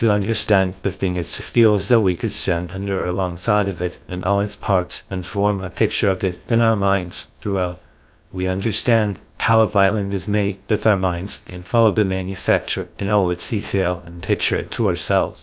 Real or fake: fake